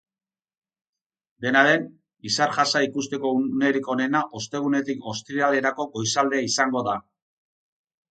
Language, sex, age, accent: Basque, male, 50-59, Mendebalekoa (Araba, Bizkaia, Gipuzkoako mendebaleko herri batzuk)